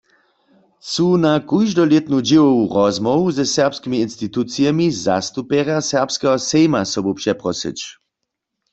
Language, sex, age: Upper Sorbian, male, 40-49